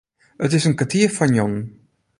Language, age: Western Frisian, 40-49